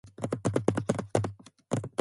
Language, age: English, 19-29